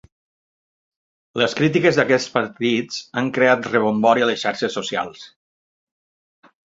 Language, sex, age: Catalan, male, 50-59